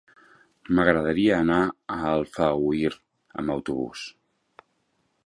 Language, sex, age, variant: Catalan, male, 40-49, Central